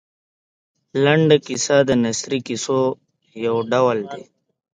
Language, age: Pashto, 19-29